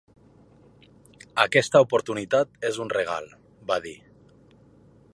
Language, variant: Catalan, Nord-Occidental